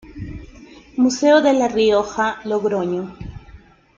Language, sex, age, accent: Spanish, female, 30-39, Andino-Pacífico: Colombia, Perú, Ecuador, oeste de Bolivia y Venezuela andina